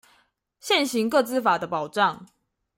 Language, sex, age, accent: Chinese, female, 19-29, 出生地：臺中市